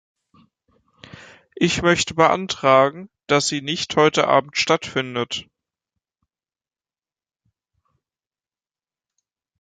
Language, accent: German, Deutschland Deutsch